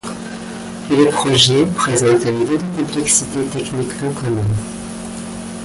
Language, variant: French, Français de métropole